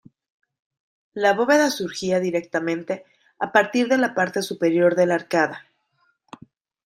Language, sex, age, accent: Spanish, female, 30-39, México